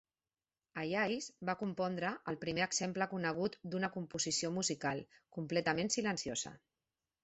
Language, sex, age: Catalan, female, 40-49